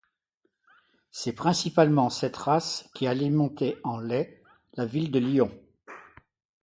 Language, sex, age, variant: French, male, 70-79, Français de métropole